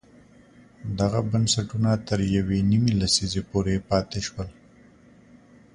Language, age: Pashto, 30-39